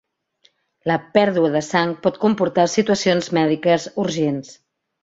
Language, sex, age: Catalan, female, 40-49